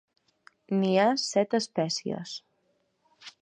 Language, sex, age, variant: Catalan, female, under 19, Central